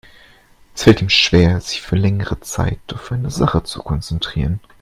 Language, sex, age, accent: German, male, 19-29, Deutschland Deutsch